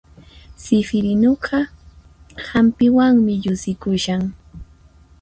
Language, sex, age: Puno Quechua, female, 19-29